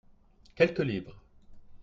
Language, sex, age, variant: French, male, 30-39, Français de métropole